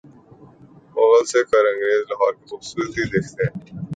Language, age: Urdu, 19-29